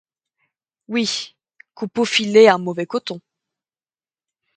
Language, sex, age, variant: French, female, under 19, Français de métropole